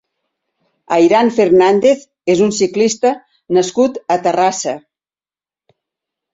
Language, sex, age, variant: Catalan, female, 70-79, Central